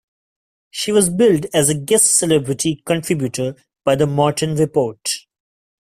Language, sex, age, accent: English, male, 19-29, India and South Asia (India, Pakistan, Sri Lanka)